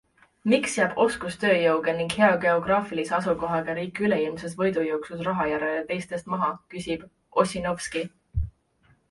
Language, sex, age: Estonian, female, 19-29